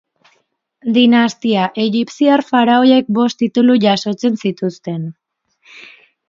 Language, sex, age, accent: Basque, male, 19-29, Mendebalekoa (Araba, Bizkaia, Gipuzkoako mendebaleko herri batzuk)